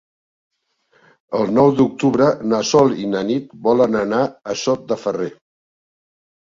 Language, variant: Catalan, Central